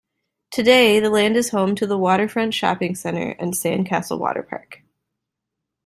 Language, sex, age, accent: English, female, 30-39, United States English